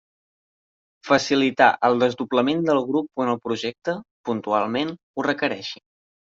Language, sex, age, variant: Catalan, male, 19-29, Central